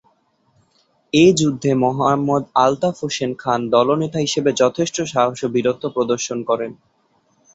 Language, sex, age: Bengali, male, 19-29